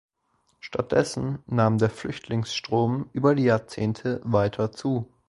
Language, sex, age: German, male, under 19